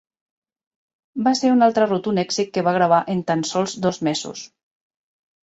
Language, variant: Catalan, Central